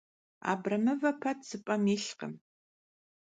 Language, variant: Kabardian, Адыгэбзэ (Къэбэрдей, Кирил, псоми зэдай)